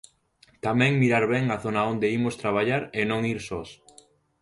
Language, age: Galician, 19-29